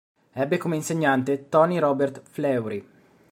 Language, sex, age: Italian, male, 30-39